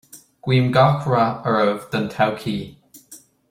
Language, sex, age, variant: Irish, male, 19-29, Gaeilge na Mumhan